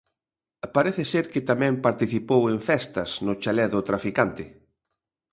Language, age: Galician, 50-59